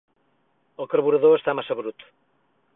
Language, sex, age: Catalan, male, 60-69